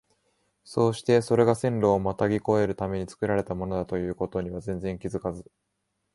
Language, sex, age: Japanese, male, 19-29